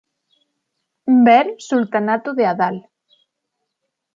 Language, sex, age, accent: Spanish, female, 30-39, España: Sur peninsular (Andalucia, Extremadura, Murcia)